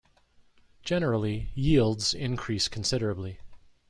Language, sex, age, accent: English, male, 50-59, United States English